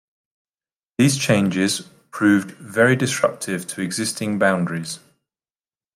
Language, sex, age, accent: English, male, 40-49, England English